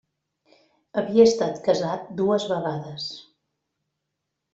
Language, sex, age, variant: Catalan, female, 40-49, Central